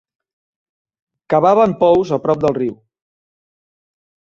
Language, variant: Catalan, Central